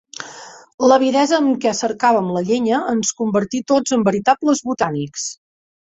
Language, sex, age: Catalan, female, 40-49